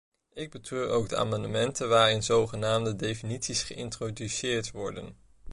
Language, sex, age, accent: Dutch, male, 19-29, Nederlands Nederlands